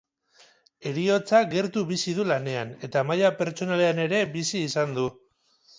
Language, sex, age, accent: Basque, male, 30-39, Mendebalekoa (Araba, Bizkaia, Gipuzkoako mendebaleko herri batzuk)